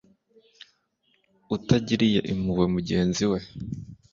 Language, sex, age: Kinyarwanda, male, 19-29